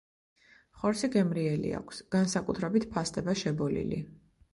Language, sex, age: Georgian, female, 30-39